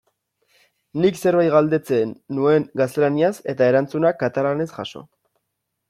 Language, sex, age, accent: Basque, male, 19-29, Erdialdekoa edo Nafarra (Gipuzkoa, Nafarroa)